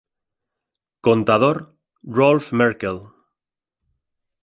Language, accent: Spanish, España: Centro-Sur peninsular (Madrid, Toledo, Castilla-La Mancha)